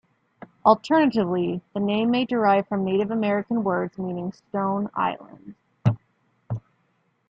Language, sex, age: English, female, 19-29